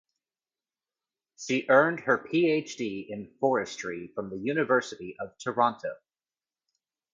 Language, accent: English, United States English